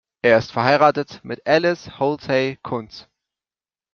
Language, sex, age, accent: German, male, 19-29, Deutschland Deutsch